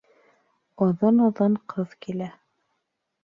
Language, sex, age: Bashkir, female, 40-49